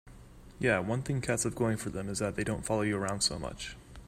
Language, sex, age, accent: English, male, under 19, United States English